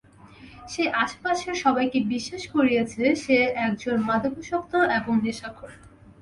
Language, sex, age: Bengali, female, 19-29